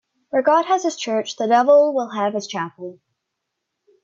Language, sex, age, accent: English, female, under 19, United States English